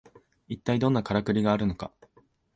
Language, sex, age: Japanese, male, 19-29